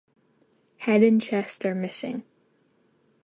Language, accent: English, United States English